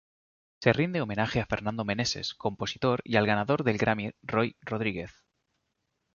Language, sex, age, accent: Spanish, male, 30-39, España: Norte peninsular (Asturias, Castilla y León, Cantabria, País Vasco, Navarra, Aragón, La Rioja, Guadalajara, Cuenca)